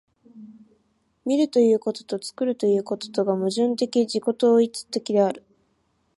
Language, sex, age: Japanese, female, 19-29